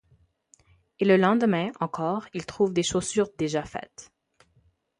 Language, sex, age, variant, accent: French, female, 19-29, Français d'Amérique du Nord, Français du Canada